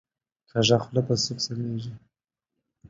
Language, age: Pashto, 19-29